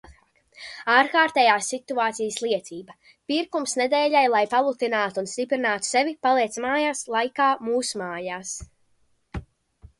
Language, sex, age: Latvian, female, under 19